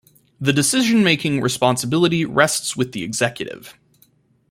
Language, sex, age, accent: English, male, 19-29, United States English